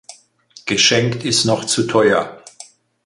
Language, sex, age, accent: German, male, 60-69, Deutschland Deutsch